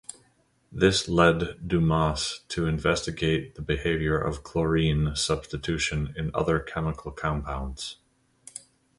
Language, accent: English, United States English